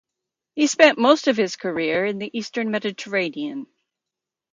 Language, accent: English, United States English